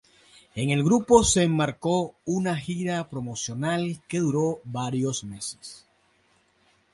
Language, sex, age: Spanish, male, 30-39